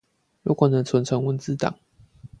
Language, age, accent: Chinese, 19-29, 出生地：彰化縣